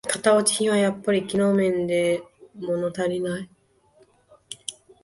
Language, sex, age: Japanese, female, 19-29